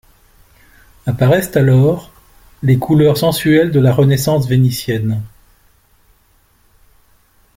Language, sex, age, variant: French, male, 60-69, Français de métropole